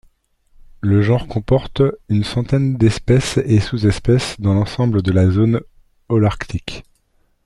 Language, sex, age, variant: French, male, 40-49, Français de métropole